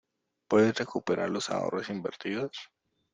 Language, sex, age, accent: Spanish, male, 19-29, Andino-Pacífico: Colombia, Perú, Ecuador, oeste de Bolivia y Venezuela andina